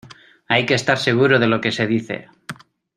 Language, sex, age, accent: Spanish, male, 30-39, España: Norte peninsular (Asturias, Castilla y León, Cantabria, País Vasco, Navarra, Aragón, La Rioja, Guadalajara, Cuenca)